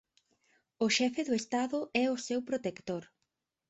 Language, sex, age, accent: Galician, female, 19-29, Oriental (común en zona oriental); Normativo (estándar)